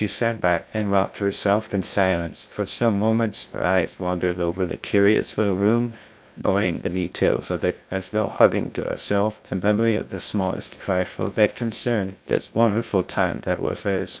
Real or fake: fake